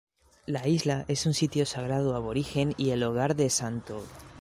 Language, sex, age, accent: Spanish, male, 19-29, España: Centro-Sur peninsular (Madrid, Toledo, Castilla-La Mancha)